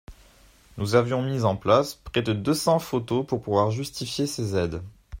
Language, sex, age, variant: French, male, 19-29, Français de métropole